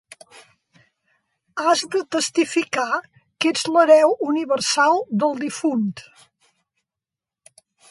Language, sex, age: Catalan, female, 60-69